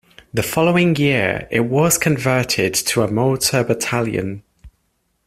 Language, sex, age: English, male, 19-29